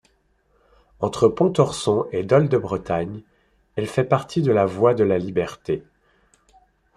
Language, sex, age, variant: French, male, 40-49, Français de métropole